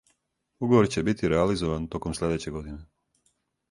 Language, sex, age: Serbian, male, 30-39